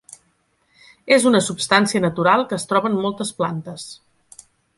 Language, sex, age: Catalan, female, 40-49